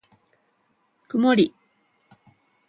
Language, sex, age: Japanese, female, 40-49